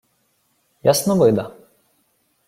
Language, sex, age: Ukrainian, male, 19-29